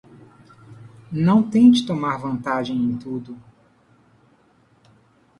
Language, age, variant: Portuguese, 30-39, Portuguese (Brasil)